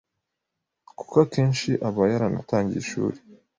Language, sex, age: Kinyarwanda, male, 30-39